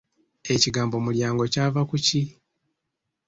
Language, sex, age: Ganda, male, 90+